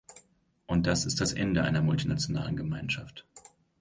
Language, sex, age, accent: German, male, 19-29, Deutschland Deutsch